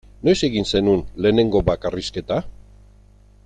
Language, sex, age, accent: Basque, male, 50-59, Erdialdekoa edo Nafarra (Gipuzkoa, Nafarroa)